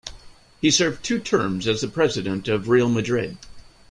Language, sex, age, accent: English, male, 40-49, United States English